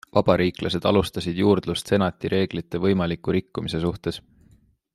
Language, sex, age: Estonian, male, 19-29